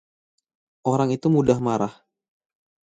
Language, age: Indonesian, 19-29